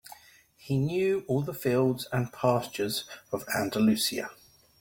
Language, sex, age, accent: English, male, 40-49, England English